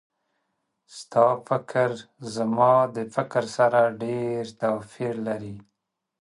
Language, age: Pashto, 50-59